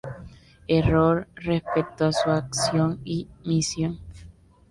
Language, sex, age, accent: Spanish, female, under 19, Caribe: Cuba, Venezuela, Puerto Rico, República Dominicana, Panamá, Colombia caribeña, México caribeño, Costa del golfo de México